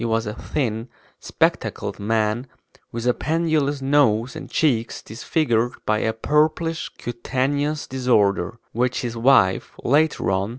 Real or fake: real